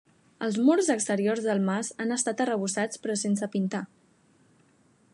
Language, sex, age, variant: Catalan, female, 19-29, Central